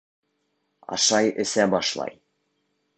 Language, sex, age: Bashkir, male, 19-29